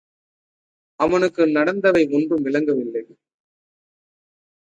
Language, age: Tamil, 30-39